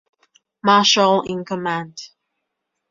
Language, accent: English, England English